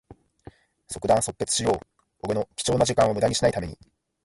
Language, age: Japanese, 30-39